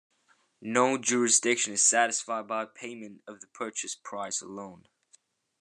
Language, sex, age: English, male, under 19